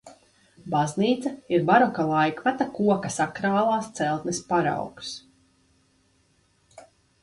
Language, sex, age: Latvian, female, 30-39